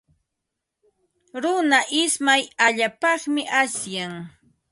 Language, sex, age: Ambo-Pasco Quechua, female, 50-59